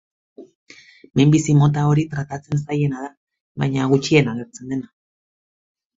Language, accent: Basque, Erdialdekoa edo Nafarra (Gipuzkoa, Nafarroa)